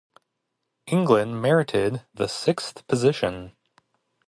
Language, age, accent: English, 30-39, United States English